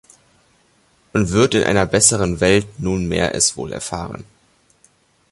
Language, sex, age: German, male, under 19